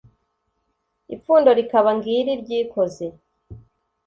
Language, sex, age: Kinyarwanda, female, 19-29